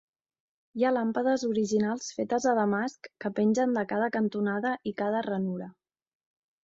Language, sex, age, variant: Catalan, female, 30-39, Central